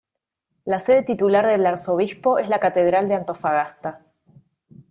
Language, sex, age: Spanish, female, 30-39